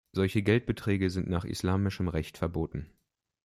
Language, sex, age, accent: German, male, 19-29, Deutschland Deutsch